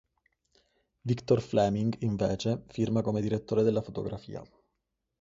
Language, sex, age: Italian, male, 19-29